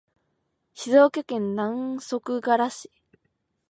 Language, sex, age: Japanese, female, 19-29